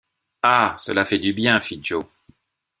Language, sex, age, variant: French, male, 50-59, Français de métropole